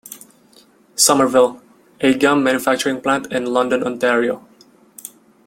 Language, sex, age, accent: English, male, 19-29, United States English